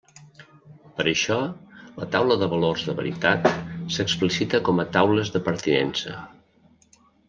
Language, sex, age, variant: Catalan, male, 60-69, Central